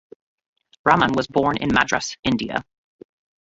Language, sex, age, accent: English, female, 30-39, United States English